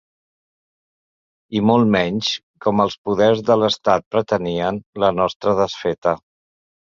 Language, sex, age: Catalan, male, 50-59